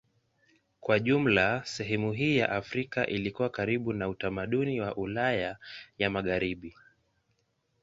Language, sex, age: Swahili, male, 19-29